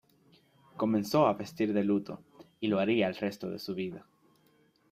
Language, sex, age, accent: Spanish, male, 19-29, Caribe: Cuba, Venezuela, Puerto Rico, República Dominicana, Panamá, Colombia caribeña, México caribeño, Costa del golfo de México